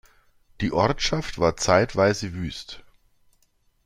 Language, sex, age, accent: German, male, 40-49, Deutschland Deutsch